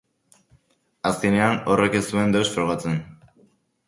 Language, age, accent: Basque, under 19, Erdialdekoa edo Nafarra (Gipuzkoa, Nafarroa)